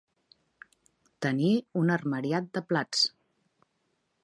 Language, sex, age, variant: Catalan, female, 40-49, Central